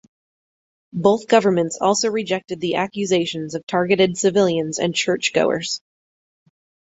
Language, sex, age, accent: English, female, 40-49, United States English